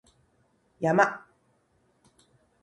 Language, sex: Japanese, female